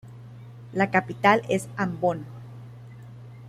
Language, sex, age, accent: Spanish, female, 30-39, Caribe: Cuba, Venezuela, Puerto Rico, República Dominicana, Panamá, Colombia caribeña, México caribeño, Costa del golfo de México